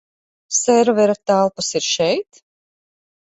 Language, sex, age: Latvian, female, 40-49